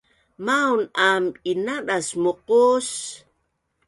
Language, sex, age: Bunun, female, 60-69